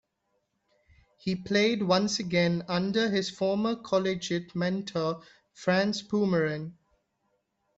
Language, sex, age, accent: English, male, 19-29, India and South Asia (India, Pakistan, Sri Lanka)